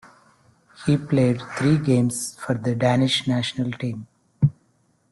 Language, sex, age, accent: English, male, 50-59, India and South Asia (India, Pakistan, Sri Lanka)